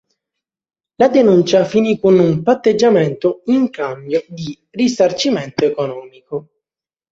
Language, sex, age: Italian, male, 19-29